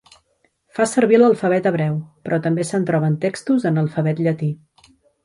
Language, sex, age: Catalan, female, 50-59